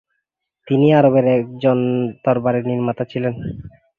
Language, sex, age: Bengali, male, 19-29